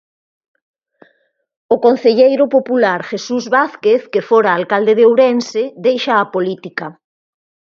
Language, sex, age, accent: Galician, female, 40-49, Normativo (estándar)